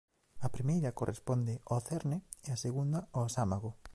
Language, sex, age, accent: Galician, male, 19-29, Central (gheada)